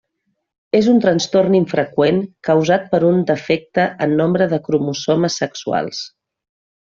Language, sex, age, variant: Catalan, female, 40-49, Central